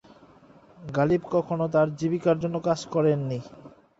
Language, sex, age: Bengali, male, 19-29